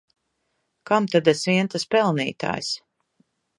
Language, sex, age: Latvian, female, 40-49